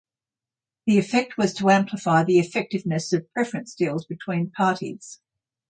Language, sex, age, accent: English, female, 60-69, Australian English